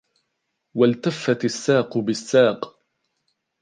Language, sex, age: Arabic, male, 19-29